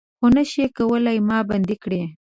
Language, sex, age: Pashto, female, 19-29